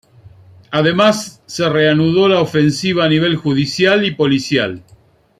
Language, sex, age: Spanish, male, 50-59